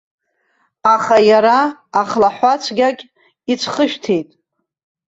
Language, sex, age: Abkhazian, female, 50-59